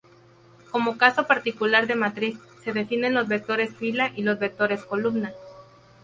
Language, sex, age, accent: Spanish, female, 30-39, México